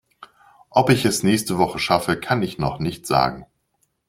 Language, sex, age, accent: German, male, 40-49, Deutschland Deutsch